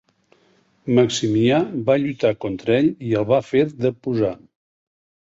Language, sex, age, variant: Catalan, male, 50-59, Nord-Occidental